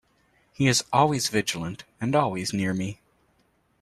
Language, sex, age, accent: English, male, 19-29, United States English